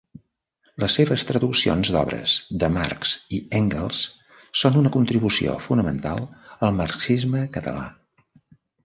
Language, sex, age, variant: Catalan, male, 70-79, Central